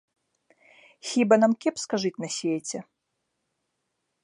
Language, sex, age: Belarusian, female, 19-29